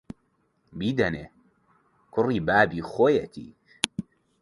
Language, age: Central Kurdish, under 19